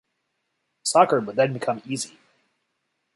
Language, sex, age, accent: English, male, 30-39, Canadian English